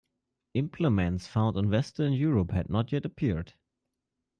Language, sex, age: English, male, 30-39